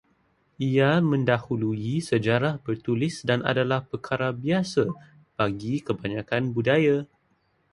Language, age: Malay, 19-29